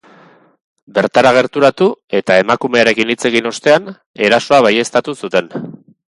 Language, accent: Basque, Erdialdekoa edo Nafarra (Gipuzkoa, Nafarroa)